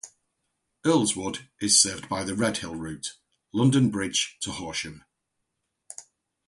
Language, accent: English, England English